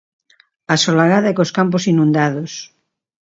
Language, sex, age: Galician, female, 60-69